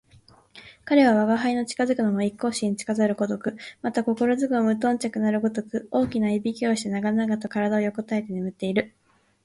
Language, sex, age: Japanese, female, 19-29